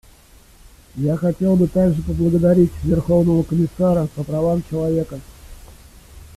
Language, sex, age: Russian, male, 40-49